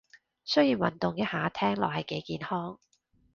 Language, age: Cantonese, 30-39